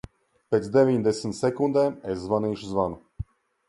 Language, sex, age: Latvian, male, 40-49